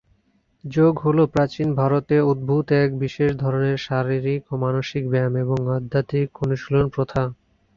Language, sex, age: Bengali, male, 19-29